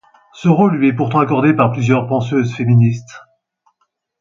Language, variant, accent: French, Français d'Europe, Français de Belgique